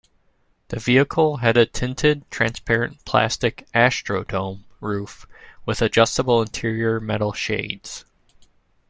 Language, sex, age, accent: English, male, 30-39, United States English